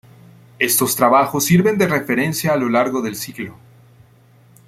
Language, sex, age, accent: Spanish, male, 19-29, América central